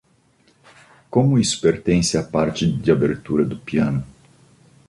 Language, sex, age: Portuguese, male, 50-59